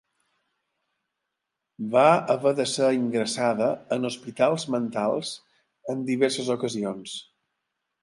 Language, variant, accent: Catalan, Balear, balear